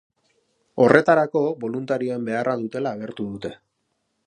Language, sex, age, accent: Basque, male, 30-39, Mendebalekoa (Araba, Bizkaia, Gipuzkoako mendebaleko herri batzuk)